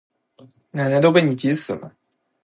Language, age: Chinese, 19-29